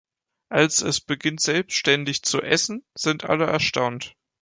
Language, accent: German, Deutschland Deutsch